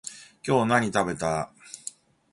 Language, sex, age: Japanese, male, 50-59